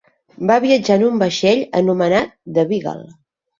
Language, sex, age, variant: Catalan, female, 50-59, Nord-Occidental